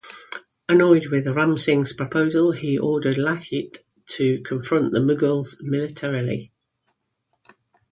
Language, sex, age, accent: English, female, 50-59, England English